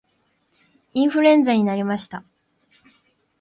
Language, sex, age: Japanese, female, 19-29